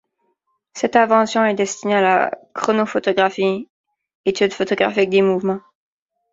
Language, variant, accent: French, Français d'Amérique du Nord, Français du Canada